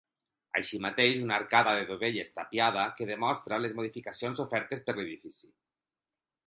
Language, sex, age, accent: Catalan, male, 40-49, valencià